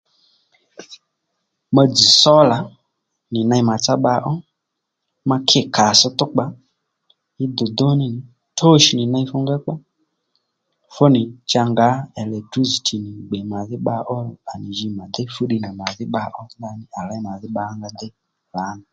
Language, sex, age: Lendu, male, 30-39